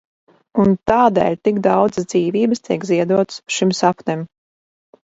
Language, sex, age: Latvian, female, 40-49